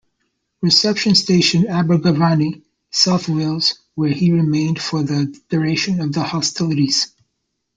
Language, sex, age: English, male, 40-49